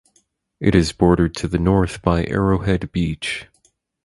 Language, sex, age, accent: English, male, 19-29, United States English